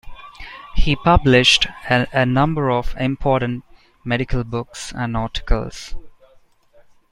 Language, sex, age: English, male, 19-29